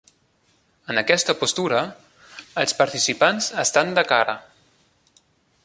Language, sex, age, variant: Catalan, male, 19-29, Central